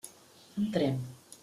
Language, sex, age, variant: Catalan, female, 50-59, Central